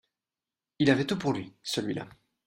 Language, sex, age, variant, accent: French, male, 19-29, Français d'Europe, Français de Belgique